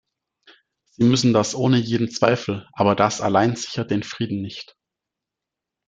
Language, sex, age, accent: German, male, 19-29, Deutschland Deutsch